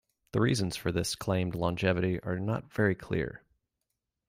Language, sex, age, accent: English, male, 30-39, United States English